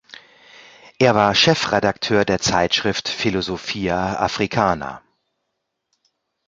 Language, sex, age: German, male, 40-49